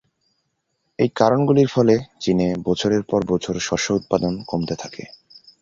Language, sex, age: Bengali, male, 19-29